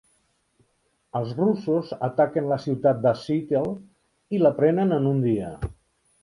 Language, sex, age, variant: Catalan, male, 50-59, Central